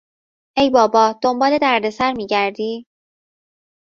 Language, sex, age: Persian, female, 19-29